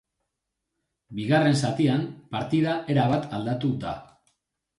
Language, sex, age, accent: Basque, male, 30-39, Mendebalekoa (Araba, Bizkaia, Gipuzkoako mendebaleko herri batzuk)